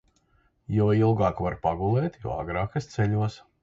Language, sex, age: Latvian, male, 50-59